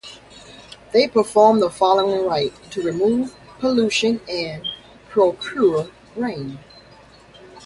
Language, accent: English, United States English